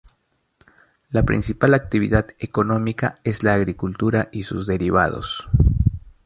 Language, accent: Spanish, Andino-Pacífico: Colombia, Perú, Ecuador, oeste de Bolivia y Venezuela andina